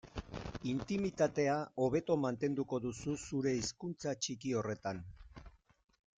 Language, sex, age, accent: Basque, male, 50-59, Erdialdekoa edo Nafarra (Gipuzkoa, Nafarroa)